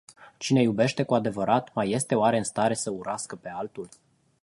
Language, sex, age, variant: Romanian, male, 40-49, Romanian-Romania